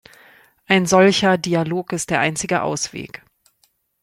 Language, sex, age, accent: German, female, 40-49, Deutschland Deutsch